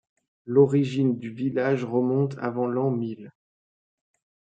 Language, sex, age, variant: French, male, 30-39, Français de métropole